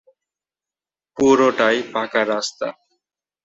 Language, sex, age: Bengali, male, 19-29